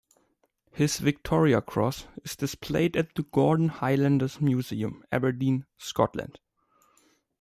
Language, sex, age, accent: English, male, 19-29, United States English